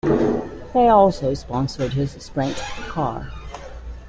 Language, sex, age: English, female, 50-59